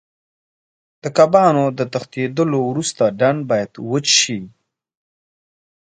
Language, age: Pashto, 19-29